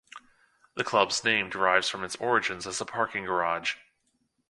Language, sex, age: English, male, 30-39